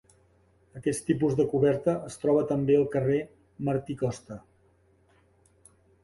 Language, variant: Catalan, Central